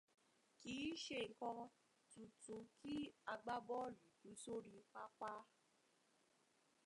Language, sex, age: Yoruba, female, 19-29